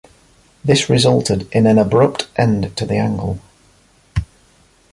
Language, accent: English, England English